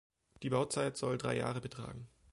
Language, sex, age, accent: German, male, 30-39, Deutschland Deutsch